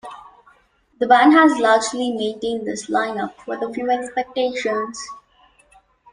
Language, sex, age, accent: English, female, 19-29, India and South Asia (India, Pakistan, Sri Lanka)